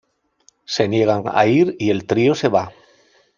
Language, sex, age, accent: Spanish, male, 40-49, España: Sur peninsular (Andalucia, Extremadura, Murcia)